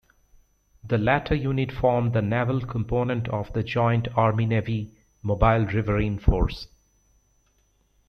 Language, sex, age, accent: English, male, 40-49, United States English